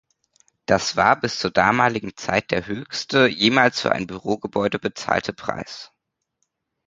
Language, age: German, 19-29